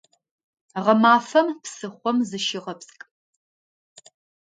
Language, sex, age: Adyghe, female, 30-39